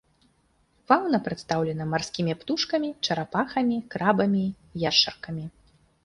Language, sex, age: Belarusian, female, 30-39